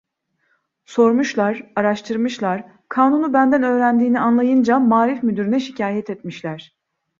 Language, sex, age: Turkish, female, 30-39